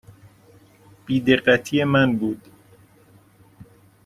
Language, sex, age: Persian, male, 30-39